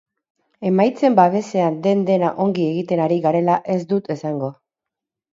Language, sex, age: Basque, female, 30-39